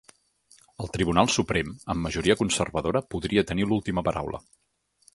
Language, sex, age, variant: Catalan, male, 30-39, Nord-Occidental